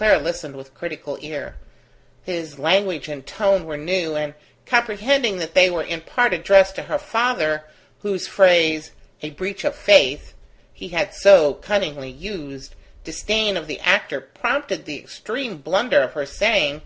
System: none